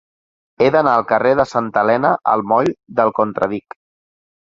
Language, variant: Catalan, Central